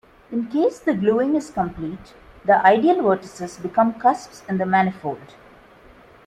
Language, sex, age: English, female, 30-39